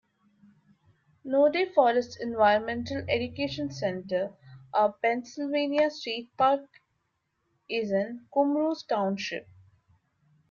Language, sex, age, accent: English, female, 30-39, India and South Asia (India, Pakistan, Sri Lanka)